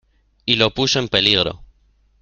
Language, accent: Spanish, España: Norte peninsular (Asturias, Castilla y León, Cantabria, País Vasco, Navarra, Aragón, La Rioja, Guadalajara, Cuenca)